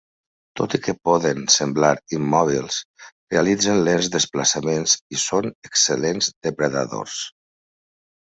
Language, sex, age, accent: Catalan, male, 50-59, valencià